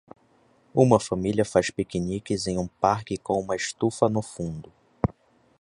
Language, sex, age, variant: Portuguese, male, 19-29, Portuguese (Brasil)